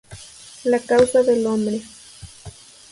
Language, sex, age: Spanish, female, under 19